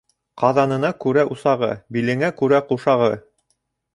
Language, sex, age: Bashkir, male, 30-39